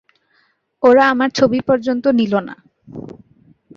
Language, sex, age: Bengali, female, 19-29